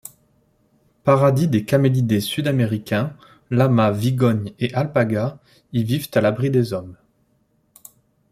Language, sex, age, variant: French, male, 30-39, Français de métropole